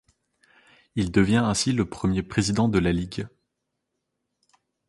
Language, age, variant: French, 19-29, Français de métropole